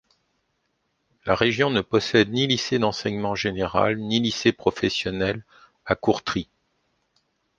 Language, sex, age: French, male, 50-59